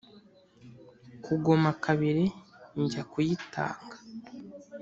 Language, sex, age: Kinyarwanda, male, under 19